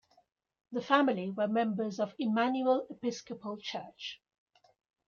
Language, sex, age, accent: English, female, 60-69, England English